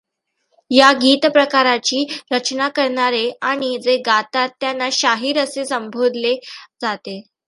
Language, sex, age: Marathi, female, under 19